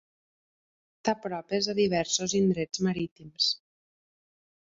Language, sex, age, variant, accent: Catalan, female, 19-29, Septentrional, Ebrenc; occidental